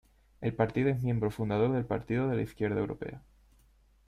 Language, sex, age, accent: Spanish, male, 19-29, España: Sur peninsular (Andalucia, Extremadura, Murcia)